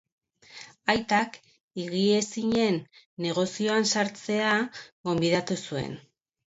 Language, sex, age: Basque, female, 40-49